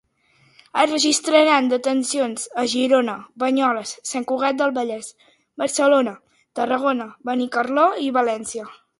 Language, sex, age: Catalan, female, under 19